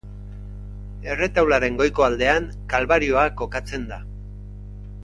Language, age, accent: Basque, 60-69, Erdialdekoa edo Nafarra (Gipuzkoa, Nafarroa)